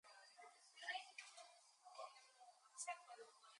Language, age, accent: English, 19-29, United States English